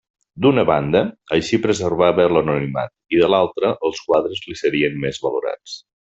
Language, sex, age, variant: Catalan, male, 40-49, Nord-Occidental